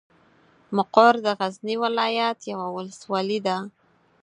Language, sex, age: Pashto, female, 30-39